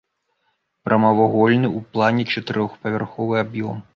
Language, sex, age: Belarusian, male, 30-39